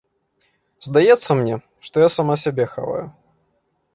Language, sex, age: Belarusian, male, 19-29